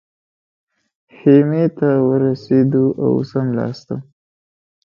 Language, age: Pashto, 19-29